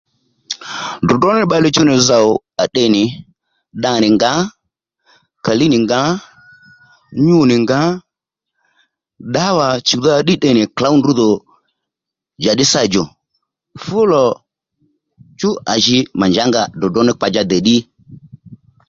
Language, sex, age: Lendu, male, 60-69